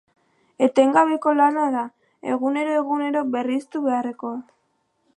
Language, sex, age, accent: Basque, female, under 19, Mendebalekoa (Araba, Bizkaia, Gipuzkoako mendebaleko herri batzuk)